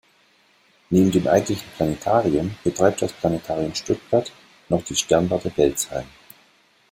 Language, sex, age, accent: German, male, 50-59, Deutschland Deutsch